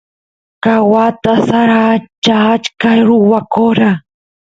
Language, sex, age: Santiago del Estero Quichua, female, 19-29